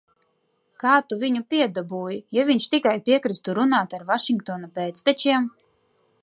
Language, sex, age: Latvian, female, 19-29